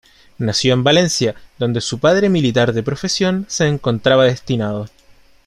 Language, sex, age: Spanish, male, 19-29